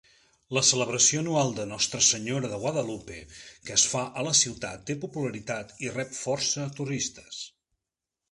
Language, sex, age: Catalan, male, 40-49